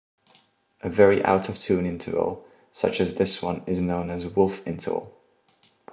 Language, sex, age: English, male, 19-29